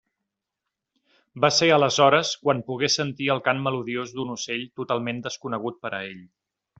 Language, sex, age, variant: Catalan, male, 40-49, Central